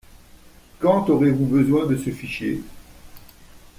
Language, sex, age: French, male, 70-79